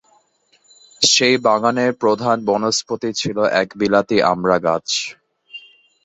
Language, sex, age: Bengali, male, 30-39